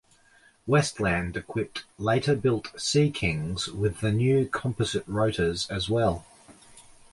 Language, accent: English, Australian English